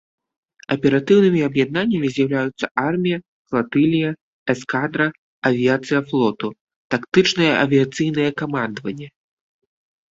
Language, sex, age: Belarusian, male, 30-39